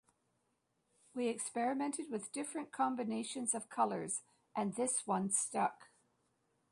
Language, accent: English, Canadian English